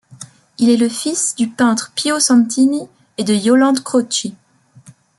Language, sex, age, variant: French, female, 19-29, Français de métropole